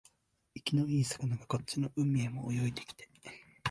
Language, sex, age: Japanese, male, 19-29